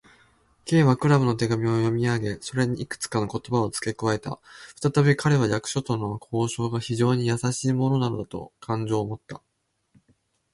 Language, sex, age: Japanese, male, 19-29